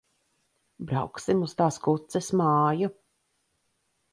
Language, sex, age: Latvian, female, 50-59